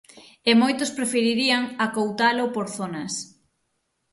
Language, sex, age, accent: Galician, female, 30-39, Atlántico (seseo e gheada); Normativo (estándar)